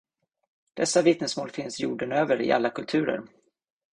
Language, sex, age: Swedish, male, 40-49